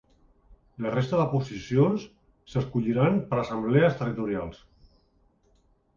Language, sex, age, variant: Catalan, male, 50-59, Central